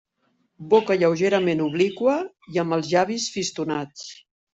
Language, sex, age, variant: Catalan, female, 50-59, Central